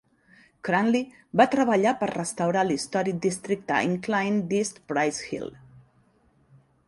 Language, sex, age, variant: Catalan, female, 40-49, Central